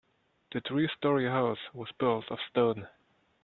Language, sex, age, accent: English, male, 19-29, England English